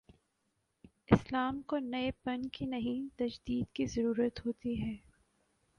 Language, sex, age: Urdu, female, 19-29